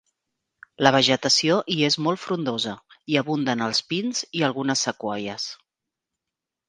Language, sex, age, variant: Catalan, female, 40-49, Central